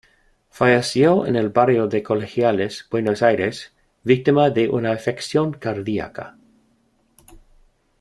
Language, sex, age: Spanish, male, 50-59